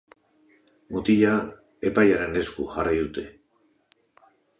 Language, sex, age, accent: Basque, male, 60-69, Mendebalekoa (Araba, Bizkaia, Gipuzkoako mendebaleko herri batzuk)